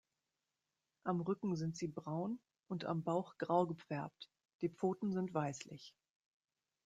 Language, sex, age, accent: German, female, 40-49, Deutschland Deutsch